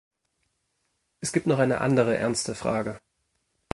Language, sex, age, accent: German, male, 19-29, Deutschland Deutsch